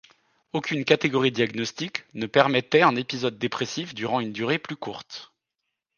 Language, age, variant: French, 30-39, Français de métropole